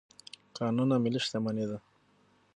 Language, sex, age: Pashto, male, 19-29